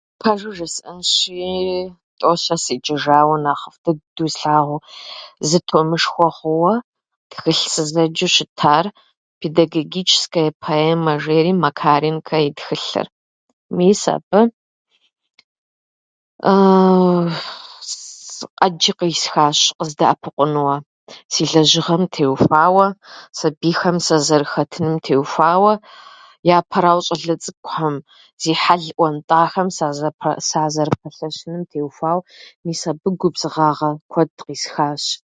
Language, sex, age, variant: Kabardian, female, 30-39, Адыгэбзэ (Къэбэрдей, Кирил, псоми зэдай)